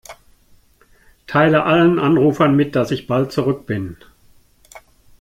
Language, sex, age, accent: German, male, 60-69, Deutschland Deutsch